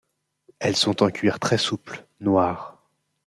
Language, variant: French, Français de métropole